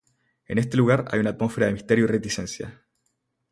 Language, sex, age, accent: Spanish, male, 19-29, Chileno: Chile, Cuyo